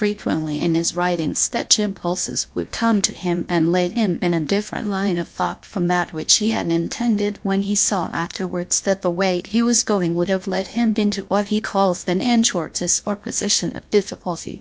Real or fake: fake